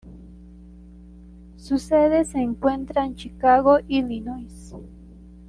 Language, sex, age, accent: Spanish, female, 19-29, Andino-Pacífico: Colombia, Perú, Ecuador, oeste de Bolivia y Venezuela andina